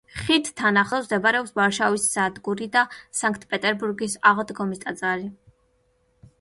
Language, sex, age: Georgian, female, 19-29